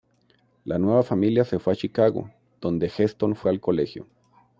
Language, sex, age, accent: Spanish, male, 40-49, México